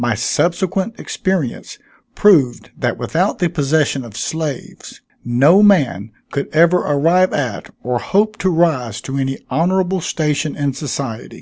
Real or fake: real